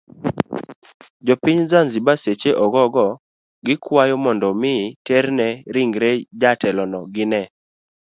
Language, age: Luo (Kenya and Tanzania), 19-29